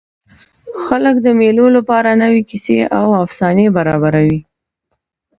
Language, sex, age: Pashto, female, 19-29